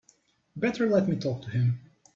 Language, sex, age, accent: English, male, 19-29, United States English